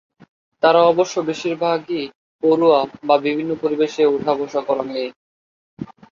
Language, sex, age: Bengali, male, 19-29